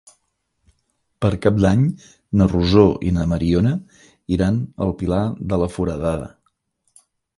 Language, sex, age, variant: Catalan, male, 50-59, Central